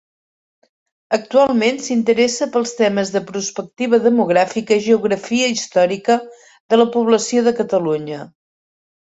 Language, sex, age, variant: Catalan, female, 50-59, Central